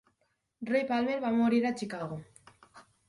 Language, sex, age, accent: Catalan, female, under 19, valencià